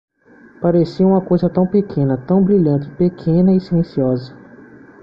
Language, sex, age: Portuguese, male, 30-39